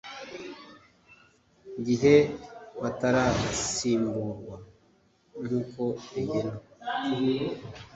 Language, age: Kinyarwanda, 30-39